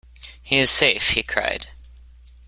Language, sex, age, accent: English, male, under 19, United States English